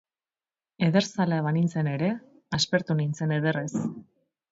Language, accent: Basque, Erdialdekoa edo Nafarra (Gipuzkoa, Nafarroa)